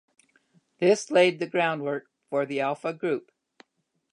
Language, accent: English, United States English